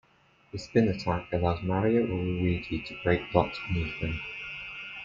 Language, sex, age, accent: English, male, under 19, England English